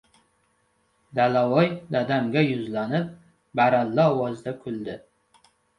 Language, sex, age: Uzbek, male, 30-39